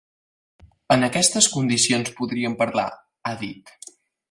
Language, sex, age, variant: Catalan, male, under 19, Septentrional